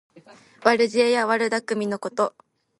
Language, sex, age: Japanese, female, 19-29